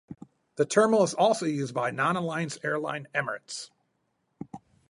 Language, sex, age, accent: English, male, 40-49, United States English